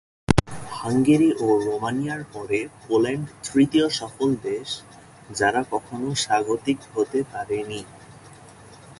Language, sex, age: Bengali, male, 19-29